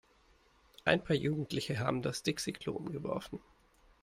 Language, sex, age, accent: German, male, 30-39, Deutschland Deutsch